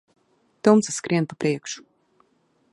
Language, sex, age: Latvian, female, 30-39